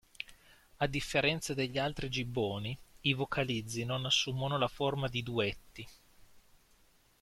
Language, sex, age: Italian, male, 30-39